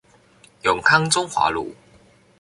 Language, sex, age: Chinese, male, under 19